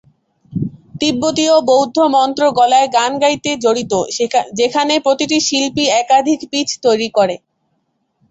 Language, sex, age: Bengali, female, under 19